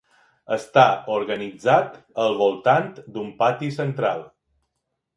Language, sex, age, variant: Catalan, male, 40-49, Balear